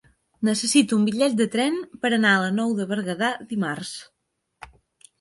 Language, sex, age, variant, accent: Catalan, female, 30-39, Central, Girona